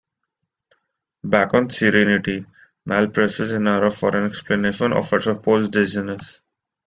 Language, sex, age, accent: English, male, 19-29, India and South Asia (India, Pakistan, Sri Lanka)